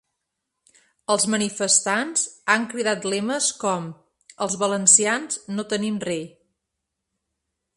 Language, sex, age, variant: Catalan, female, 40-49, Central